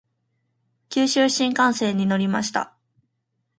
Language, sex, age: Japanese, female, 19-29